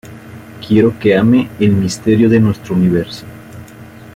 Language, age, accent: Spanish, 50-59, México